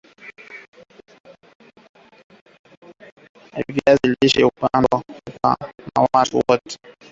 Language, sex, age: Swahili, male, 19-29